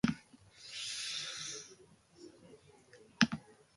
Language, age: Basque, under 19